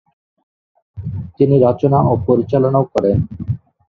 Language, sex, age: Bengali, male, 19-29